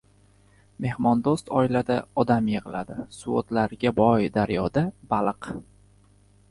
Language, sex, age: Uzbek, male, 19-29